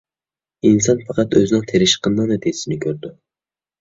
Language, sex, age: Uyghur, male, 19-29